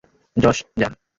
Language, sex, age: Bengali, male, 19-29